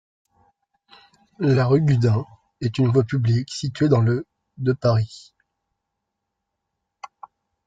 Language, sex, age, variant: French, male, 19-29, Français de métropole